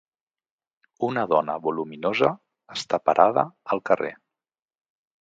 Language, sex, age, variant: Catalan, male, 40-49, Central